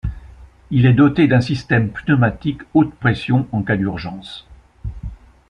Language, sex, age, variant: French, male, 60-69, Français de métropole